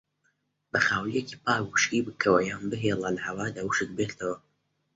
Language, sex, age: Central Kurdish, male, under 19